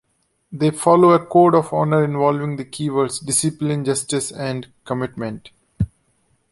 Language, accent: English, India and South Asia (India, Pakistan, Sri Lanka)